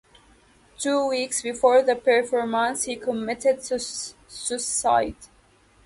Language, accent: English, United States English